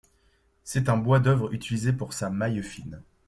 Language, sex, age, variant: French, male, 19-29, Français de métropole